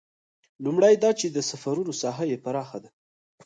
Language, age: Pashto, 19-29